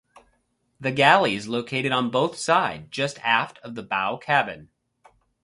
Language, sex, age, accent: English, male, 30-39, United States English